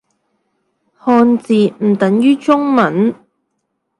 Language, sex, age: Cantonese, female, 30-39